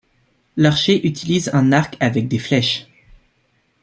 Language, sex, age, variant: French, male, 19-29, Français de métropole